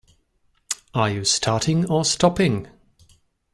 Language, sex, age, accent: English, male, 40-49, England English